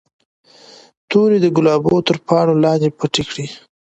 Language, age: Pashto, 19-29